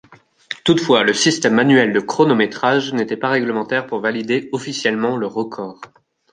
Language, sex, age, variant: French, male, 19-29, Français de métropole